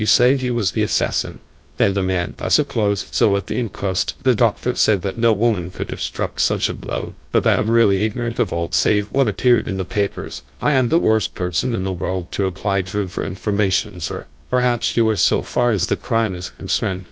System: TTS, GlowTTS